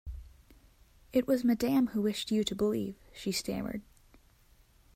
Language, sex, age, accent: English, female, under 19, United States English